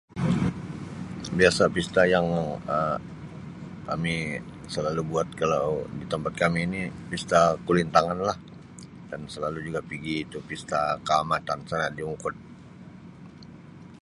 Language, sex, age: Sabah Malay, male, 50-59